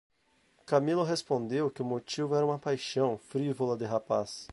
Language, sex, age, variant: Portuguese, male, 19-29, Portuguese (Brasil)